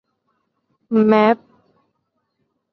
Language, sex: Thai, female